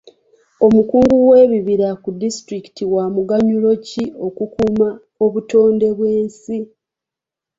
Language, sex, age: Ganda, female, 40-49